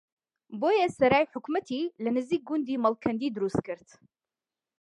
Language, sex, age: Central Kurdish, female, 30-39